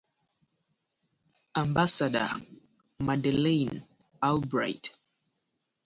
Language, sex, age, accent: English, female, 30-39, United States English